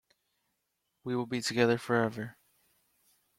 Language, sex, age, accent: English, male, 19-29, United States English